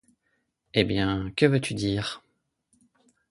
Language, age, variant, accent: French, 19-29, Français de métropole, Français de l'est de la France